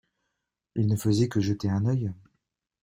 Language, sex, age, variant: French, male, 30-39, Français de métropole